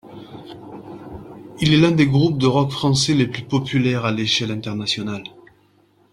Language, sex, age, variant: French, male, 30-39, Français de métropole